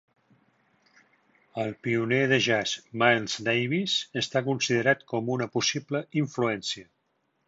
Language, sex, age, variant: Catalan, male, 50-59, Central